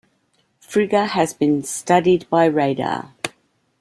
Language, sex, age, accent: English, female, 60-69, United States English